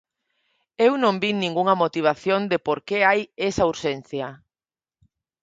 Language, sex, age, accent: Galician, female, 40-49, Normativo (estándar)